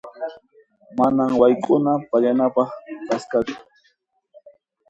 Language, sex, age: Puno Quechua, male, 30-39